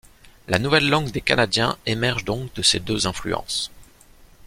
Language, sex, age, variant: French, male, 30-39, Français de métropole